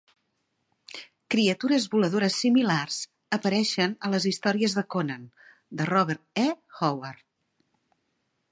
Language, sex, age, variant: Catalan, female, 50-59, Central